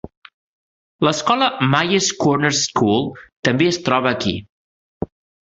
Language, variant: Catalan, Central